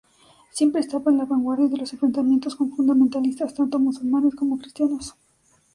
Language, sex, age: Spanish, female, under 19